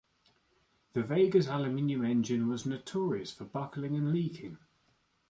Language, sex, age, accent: English, male, 30-39, England English